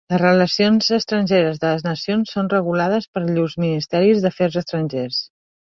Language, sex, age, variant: Catalan, female, 40-49, Central